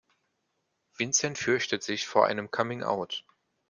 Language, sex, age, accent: German, male, 19-29, Deutschland Deutsch